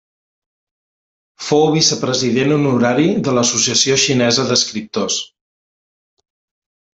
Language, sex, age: Catalan, male, 40-49